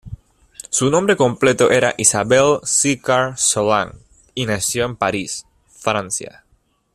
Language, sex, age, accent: Spanish, male, 19-29, Caribe: Cuba, Venezuela, Puerto Rico, República Dominicana, Panamá, Colombia caribeña, México caribeño, Costa del golfo de México